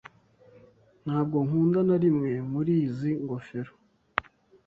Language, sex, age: Kinyarwanda, male, 19-29